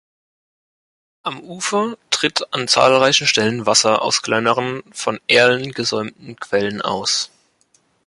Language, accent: German, Deutschland Deutsch